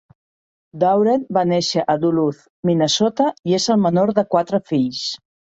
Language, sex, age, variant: Catalan, female, 50-59, Central